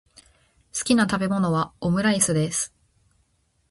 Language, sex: Japanese, female